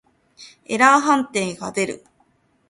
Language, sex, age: Japanese, female, 19-29